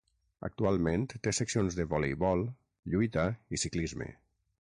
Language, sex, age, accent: Catalan, male, 40-49, valencià